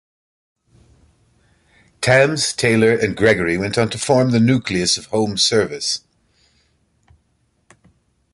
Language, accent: English, United States English